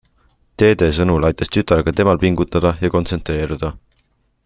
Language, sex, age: Estonian, male, 19-29